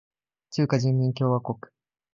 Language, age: Japanese, 19-29